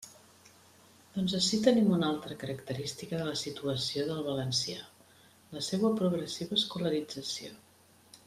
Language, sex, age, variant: Catalan, female, 50-59, Central